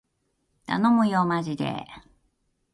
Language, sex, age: Japanese, female, 50-59